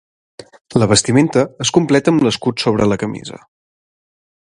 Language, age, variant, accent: Catalan, 30-39, Central, central; Garrotxi